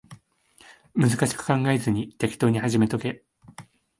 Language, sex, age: Japanese, male, 19-29